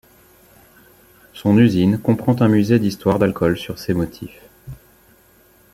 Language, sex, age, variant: French, male, 40-49, Français de métropole